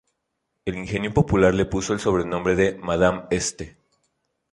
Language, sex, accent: Spanish, male, México